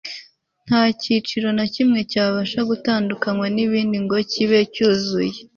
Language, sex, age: Kinyarwanda, female, 19-29